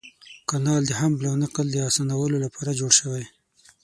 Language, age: Pashto, 19-29